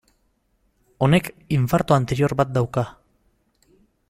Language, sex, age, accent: Basque, male, 30-39, Mendebalekoa (Araba, Bizkaia, Gipuzkoako mendebaleko herri batzuk)